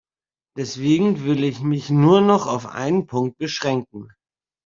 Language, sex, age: German, male, 30-39